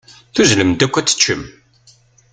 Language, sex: Kabyle, male